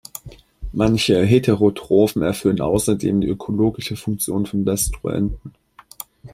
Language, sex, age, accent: German, male, under 19, Deutschland Deutsch